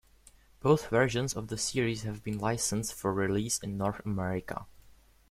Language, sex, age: English, male, under 19